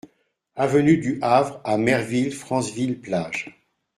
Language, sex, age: French, male, 60-69